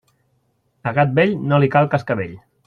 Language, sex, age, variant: Catalan, male, 30-39, Central